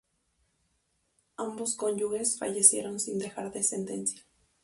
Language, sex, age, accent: Spanish, female, 19-29, México